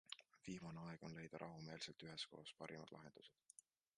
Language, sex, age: Estonian, male, 19-29